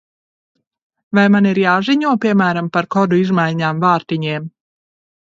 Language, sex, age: Latvian, female, 30-39